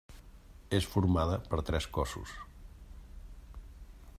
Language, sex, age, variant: Catalan, male, 50-59, Central